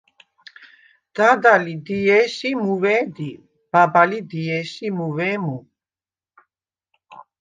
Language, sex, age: Svan, female, 50-59